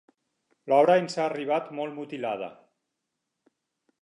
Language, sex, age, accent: Catalan, male, 50-59, valencià